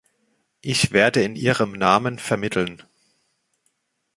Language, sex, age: German, male, 30-39